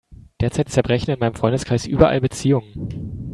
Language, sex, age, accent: German, male, 19-29, Deutschland Deutsch